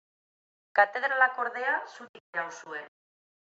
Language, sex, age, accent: Basque, female, 19-29, Mendebalekoa (Araba, Bizkaia, Gipuzkoako mendebaleko herri batzuk)